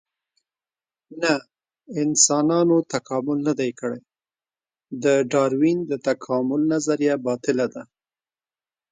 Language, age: Pashto, 30-39